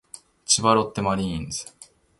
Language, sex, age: Japanese, male, 30-39